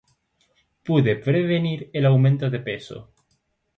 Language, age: Spanish, 19-29